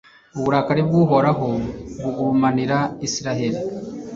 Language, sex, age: Kinyarwanda, male, 30-39